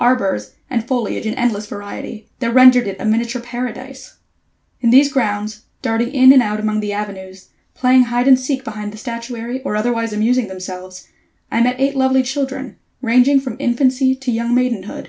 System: none